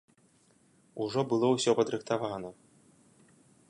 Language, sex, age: Belarusian, male, 19-29